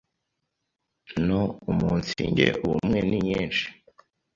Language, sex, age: Kinyarwanda, male, under 19